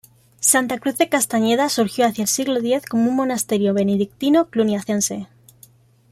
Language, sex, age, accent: Spanish, female, 19-29, España: Centro-Sur peninsular (Madrid, Toledo, Castilla-La Mancha)